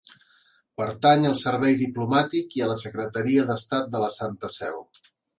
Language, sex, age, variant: Catalan, male, 30-39, Central